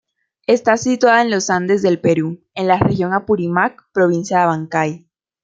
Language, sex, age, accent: Spanish, female, 19-29, Caribe: Cuba, Venezuela, Puerto Rico, República Dominicana, Panamá, Colombia caribeña, México caribeño, Costa del golfo de México